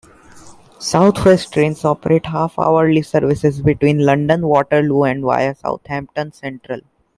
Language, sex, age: English, male, under 19